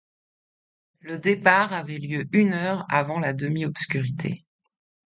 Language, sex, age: French, female, 40-49